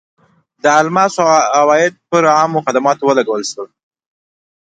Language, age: Pashto, 30-39